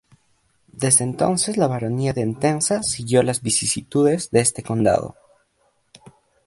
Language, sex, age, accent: Spanish, male, under 19, Andino-Pacífico: Colombia, Perú, Ecuador, oeste de Bolivia y Venezuela andina